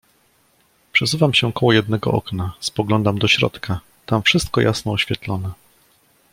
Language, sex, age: Polish, male, 40-49